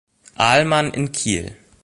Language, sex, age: German, male, 19-29